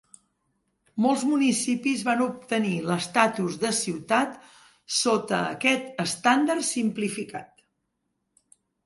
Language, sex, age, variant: Catalan, female, 50-59, Central